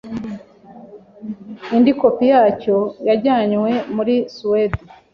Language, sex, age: Kinyarwanda, male, 19-29